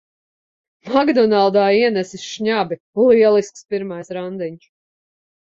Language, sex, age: Latvian, female, 40-49